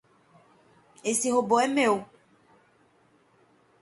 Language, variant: Portuguese, Portuguese (Brasil)